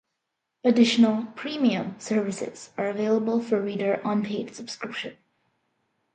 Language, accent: English, United States English